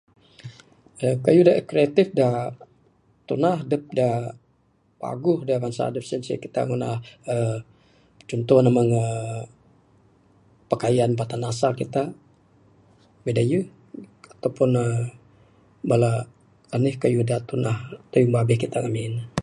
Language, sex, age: Bukar-Sadung Bidayuh, male, 60-69